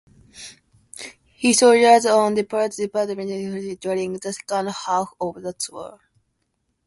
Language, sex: English, female